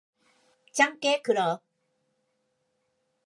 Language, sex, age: Korean, female, 50-59